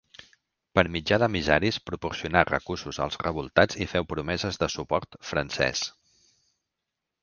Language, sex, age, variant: Catalan, male, 40-49, Central